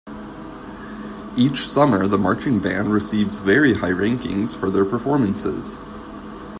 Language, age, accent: English, 19-29, United States English